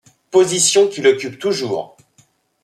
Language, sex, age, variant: French, male, 30-39, Français de métropole